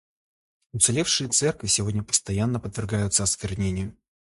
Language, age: Russian, 19-29